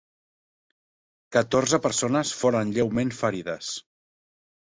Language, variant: Catalan, Central